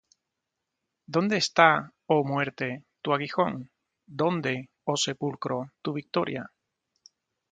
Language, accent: Spanish, España: Sur peninsular (Andalucia, Extremadura, Murcia)